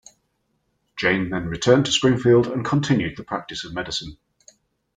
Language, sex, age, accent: English, male, 40-49, England English